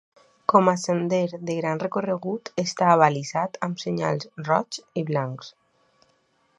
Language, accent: Catalan, valencià